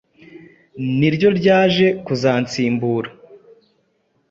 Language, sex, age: Kinyarwanda, male, 19-29